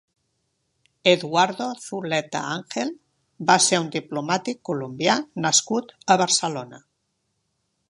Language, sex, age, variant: Catalan, female, 70-79, Central